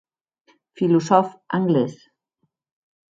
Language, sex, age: Occitan, female, 50-59